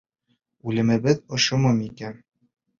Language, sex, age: Bashkir, male, 19-29